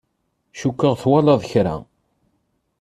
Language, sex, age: Kabyle, male, 19-29